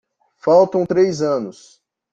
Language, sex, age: Portuguese, male, 40-49